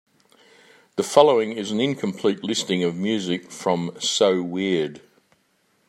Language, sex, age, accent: English, male, 70-79, Australian English